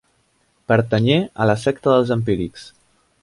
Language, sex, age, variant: Catalan, male, 19-29, Central